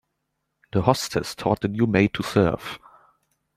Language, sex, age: English, male, under 19